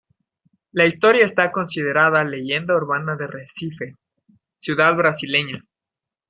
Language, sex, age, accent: Spanish, male, 19-29, Andino-Pacífico: Colombia, Perú, Ecuador, oeste de Bolivia y Venezuela andina